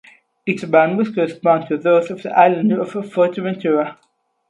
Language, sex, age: English, male, 19-29